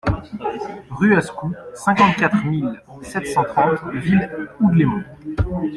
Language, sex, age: French, male, 19-29